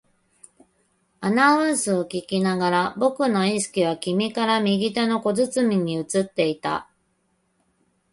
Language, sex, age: Japanese, female, 30-39